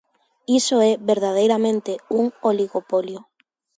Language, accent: Galician, Normativo (estándar)